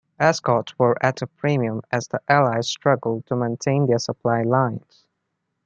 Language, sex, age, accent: English, male, 19-29, India and South Asia (India, Pakistan, Sri Lanka)